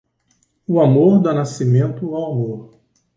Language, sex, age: Portuguese, male, 60-69